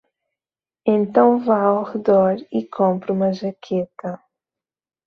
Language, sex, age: Portuguese, female, 19-29